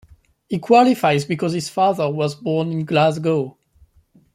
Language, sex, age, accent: English, male, 30-39, England English